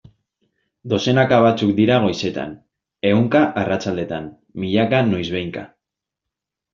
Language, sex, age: Basque, male, 19-29